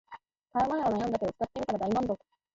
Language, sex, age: Japanese, female, under 19